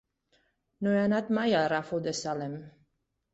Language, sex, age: Catalan, female, 40-49